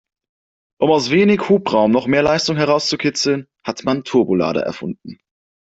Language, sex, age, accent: German, male, 19-29, Deutschland Deutsch